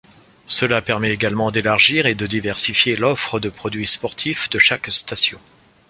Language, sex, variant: French, male, Français de métropole